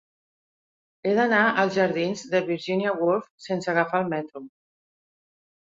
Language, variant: Catalan, Central